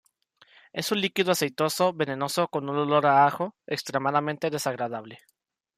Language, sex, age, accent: Spanish, male, under 19, México